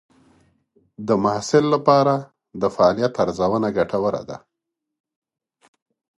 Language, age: Pashto, 40-49